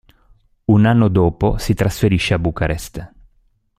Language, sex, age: Italian, male, 40-49